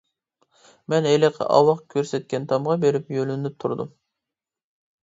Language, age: Uyghur, 19-29